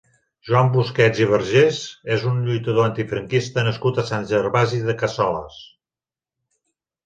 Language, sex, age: Catalan, male, 40-49